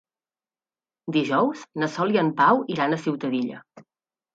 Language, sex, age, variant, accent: Catalan, female, 30-39, Central, central